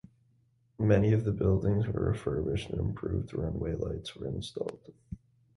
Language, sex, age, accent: English, male, 19-29, United States English